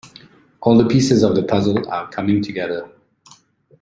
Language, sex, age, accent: English, male, 40-49, Malaysian English